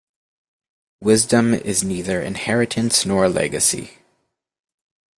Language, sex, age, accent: English, male, 19-29, United States English